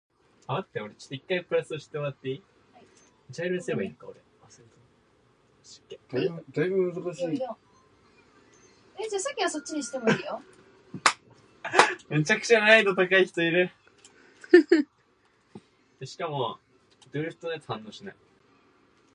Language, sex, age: English, female, under 19